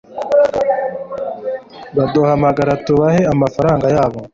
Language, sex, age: Kinyarwanda, male, 19-29